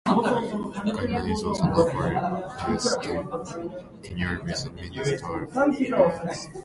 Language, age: English, 19-29